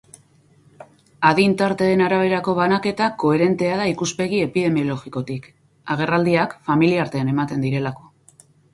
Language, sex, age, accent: Basque, female, 40-49, Mendebalekoa (Araba, Bizkaia, Gipuzkoako mendebaleko herri batzuk)